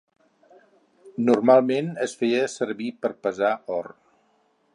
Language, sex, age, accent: Catalan, male, 60-69, Neutre